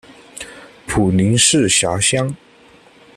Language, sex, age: Chinese, male, 19-29